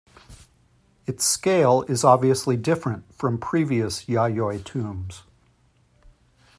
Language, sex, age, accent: English, male, 50-59, United States English